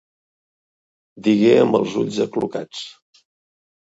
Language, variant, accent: Catalan, Central, central